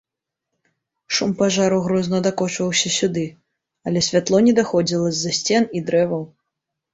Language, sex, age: Belarusian, female, under 19